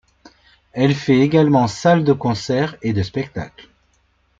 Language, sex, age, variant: French, male, 40-49, Français de métropole